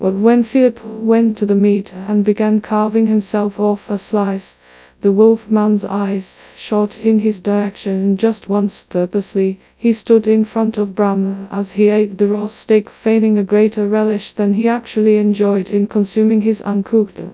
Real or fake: fake